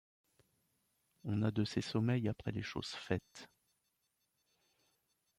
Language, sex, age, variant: French, male, 50-59, Français de métropole